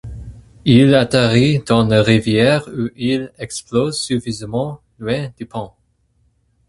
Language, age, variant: French, 19-29, Français de métropole